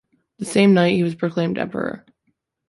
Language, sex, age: English, female, 19-29